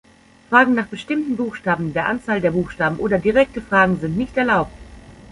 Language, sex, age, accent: German, female, 40-49, Deutschland Deutsch